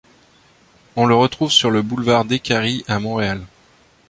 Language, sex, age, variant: French, male, 30-39, Français de métropole